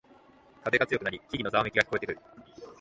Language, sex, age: Japanese, male, 19-29